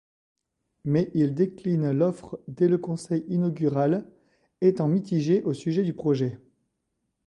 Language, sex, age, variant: French, male, 40-49, Français de métropole